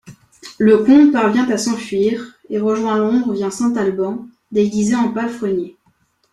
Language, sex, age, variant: French, male, under 19, Français de métropole